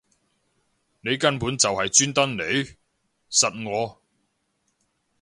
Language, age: Cantonese, 40-49